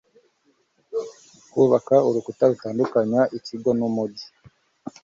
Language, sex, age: Kinyarwanda, male, 19-29